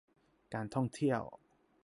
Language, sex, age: Thai, male, 19-29